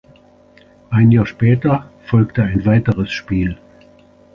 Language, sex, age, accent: German, male, 60-69, Deutschland Deutsch